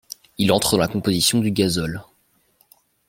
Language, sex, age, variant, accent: French, male, under 19, Français d'Europe, Français de Belgique